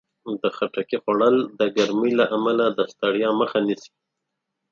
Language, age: Pashto, 40-49